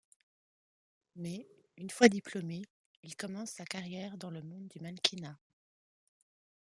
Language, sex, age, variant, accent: French, female, 30-39, Français d'Europe, Français de Suisse